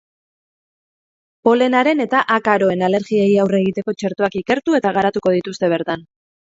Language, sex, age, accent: Basque, female, 30-39, Mendebalekoa (Araba, Bizkaia, Gipuzkoako mendebaleko herri batzuk)